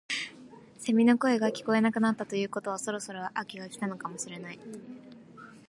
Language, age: Japanese, 19-29